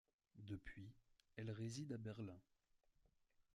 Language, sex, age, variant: French, male, 19-29, Français de métropole